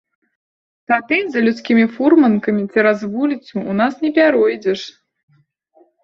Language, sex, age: Belarusian, female, 30-39